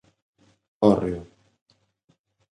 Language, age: Galician, 30-39